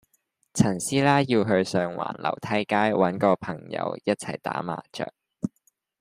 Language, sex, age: Cantonese, male, 19-29